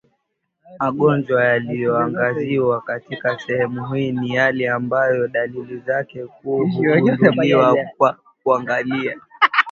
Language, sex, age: Swahili, male, 19-29